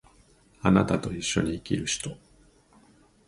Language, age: Japanese, 40-49